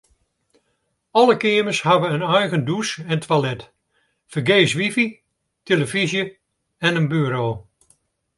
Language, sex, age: Western Frisian, male, 70-79